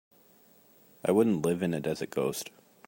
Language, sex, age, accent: English, male, 19-29, United States English